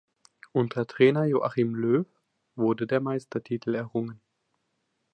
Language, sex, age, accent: German, male, 19-29, Deutschland Deutsch